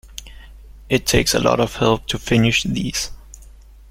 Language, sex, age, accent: English, male, 19-29, United States English